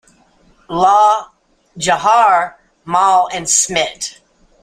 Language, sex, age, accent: English, female, 50-59, United States English